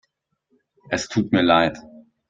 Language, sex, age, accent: German, male, 19-29, Deutschland Deutsch